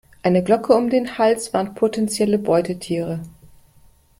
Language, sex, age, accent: German, female, 50-59, Deutschland Deutsch